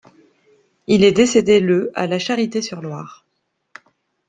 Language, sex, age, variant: French, female, 30-39, Français de métropole